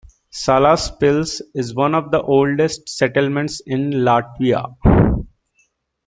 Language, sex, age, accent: English, male, 19-29, United States English